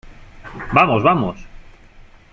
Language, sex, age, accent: Spanish, male, 19-29, España: Centro-Sur peninsular (Madrid, Toledo, Castilla-La Mancha)